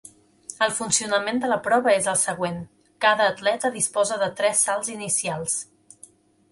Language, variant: Catalan, Central